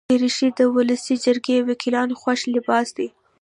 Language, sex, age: Pashto, female, 19-29